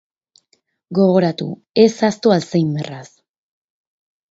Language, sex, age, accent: Basque, female, 19-29, Erdialdekoa edo Nafarra (Gipuzkoa, Nafarroa)